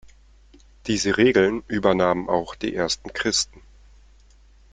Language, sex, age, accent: German, male, 30-39, Deutschland Deutsch